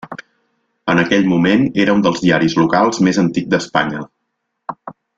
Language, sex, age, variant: Catalan, male, 40-49, Central